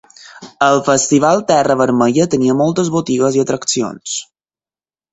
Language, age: Catalan, 19-29